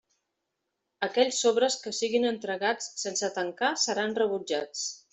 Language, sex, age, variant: Catalan, female, 50-59, Central